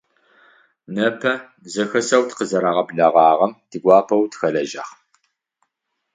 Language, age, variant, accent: Adyghe, 40-49, Адыгабзэ (Кирил, пстэумэ зэдыряе), Бжъэдыгъу (Bjeduğ)